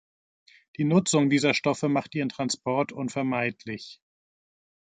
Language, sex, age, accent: German, male, 50-59, Deutschland Deutsch